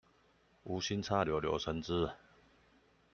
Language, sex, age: Chinese, male, 40-49